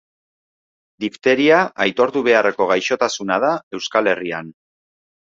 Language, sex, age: Basque, male, 19-29